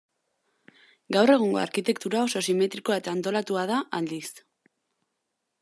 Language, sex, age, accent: Basque, female, 19-29, Mendebalekoa (Araba, Bizkaia, Gipuzkoako mendebaleko herri batzuk)